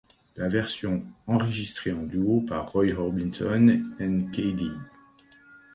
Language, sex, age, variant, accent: French, male, 50-59, Français d'Europe, Français de Suisse